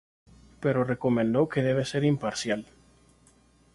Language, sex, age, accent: Spanish, male, 30-39, América central